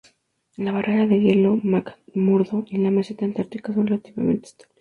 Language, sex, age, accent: Spanish, female, 19-29, México